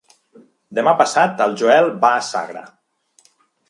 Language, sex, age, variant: Catalan, male, 30-39, Nord-Occidental